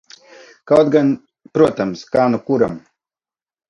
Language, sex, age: Latvian, male, 40-49